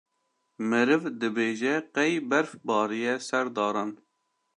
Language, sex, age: Kurdish, male, under 19